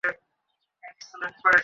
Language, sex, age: Bengali, male, 19-29